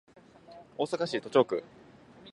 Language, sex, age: Japanese, male, 19-29